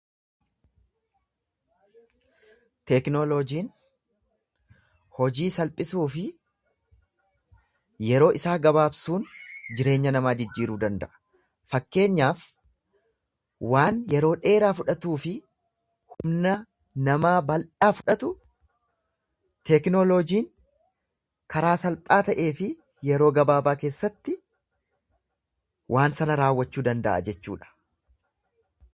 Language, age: Oromo, 30-39